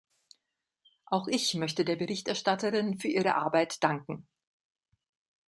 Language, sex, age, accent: German, female, 50-59, Deutschland Deutsch